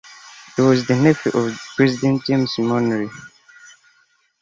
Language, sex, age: English, male, 19-29